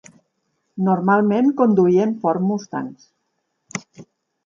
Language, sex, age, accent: Catalan, female, 40-49, Tortosí